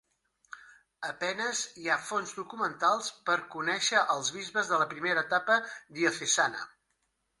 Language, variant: Catalan, Central